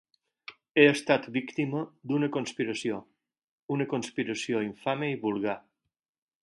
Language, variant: Catalan, Balear